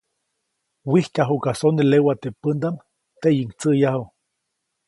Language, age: Copainalá Zoque, 19-29